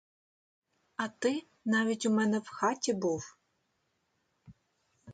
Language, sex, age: Ukrainian, female, 30-39